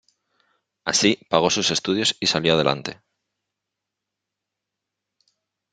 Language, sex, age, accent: Spanish, male, 30-39, España: Norte peninsular (Asturias, Castilla y León, Cantabria, País Vasco, Navarra, Aragón, La Rioja, Guadalajara, Cuenca)